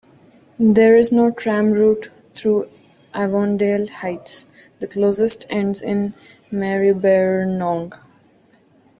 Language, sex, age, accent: English, female, 19-29, India and South Asia (India, Pakistan, Sri Lanka)